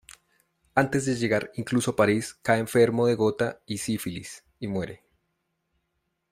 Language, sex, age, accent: Spanish, male, 30-39, Andino-Pacífico: Colombia, Perú, Ecuador, oeste de Bolivia y Venezuela andina